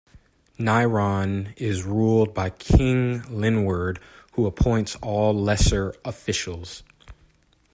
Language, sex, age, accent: English, male, 19-29, United States English